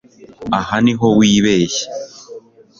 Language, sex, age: Kinyarwanda, male, 19-29